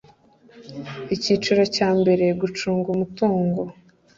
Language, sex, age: Kinyarwanda, female, 19-29